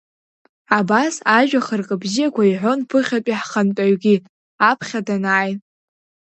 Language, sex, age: Abkhazian, female, 40-49